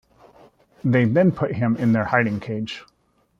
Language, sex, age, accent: English, male, 40-49, United States English